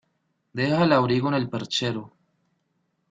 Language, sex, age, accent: Spanish, male, 30-39, Caribe: Cuba, Venezuela, Puerto Rico, República Dominicana, Panamá, Colombia caribeña, México caribeño, Costa del golfo de México